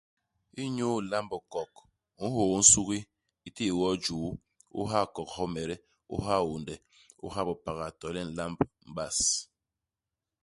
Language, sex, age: Basaa, male, 50-59